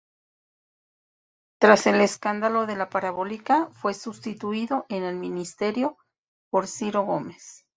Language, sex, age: Spanish, female, 40-49